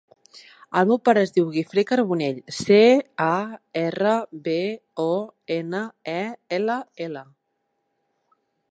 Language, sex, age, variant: Catalan, female, 30-39, Nord-Occidental